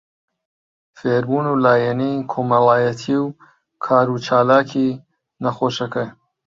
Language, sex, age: Central Kurdish, male, 30-39